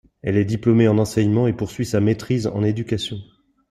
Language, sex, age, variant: French, male, 50-59, Français de métropole